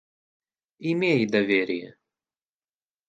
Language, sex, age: Russian, male, 19-29